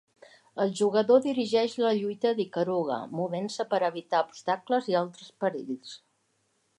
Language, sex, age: Catalan, female, 60-69